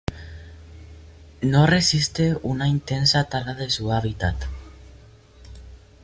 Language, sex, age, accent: Spanish, male, under 19, Caribe: Cuba, Venezuela, Puerto Rico, República Dominicana, Panamá, Colombia caribeña, México caribeño, Costa del golfo de México